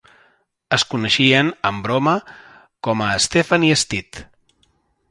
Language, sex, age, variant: Catalan, male, 50-59, Central